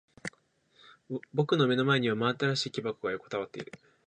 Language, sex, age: Japanese, male, 19-29